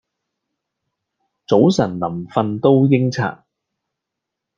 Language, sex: Cantonese, male